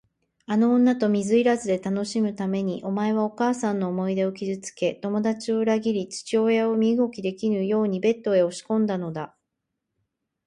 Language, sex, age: Japanese, female, 40-49